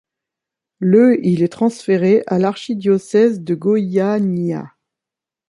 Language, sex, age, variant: French, female, 30-39, Français de métropole